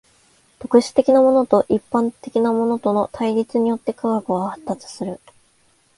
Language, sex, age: Japanese, female, 19-29